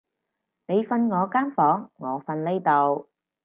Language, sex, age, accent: Cantonese, female, 30-39, 广州音